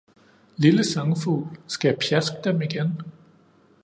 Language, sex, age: Danish, male, 30-39